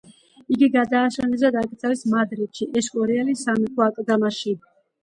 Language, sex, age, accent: Georgian, female, 40-49, ჩვეულებრივი